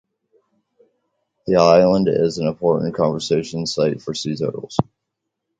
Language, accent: English, United States English